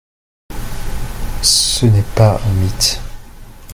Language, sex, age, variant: French, male, 30-39, Français de métropole